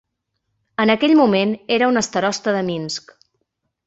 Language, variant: Catalan, Central